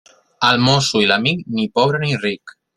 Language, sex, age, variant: Catalan, male, 19-29, Central